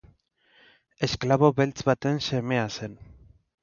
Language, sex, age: Basque, male, 30-39